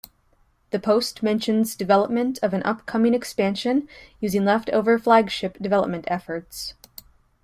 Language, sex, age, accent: English, female, 19-29, United States English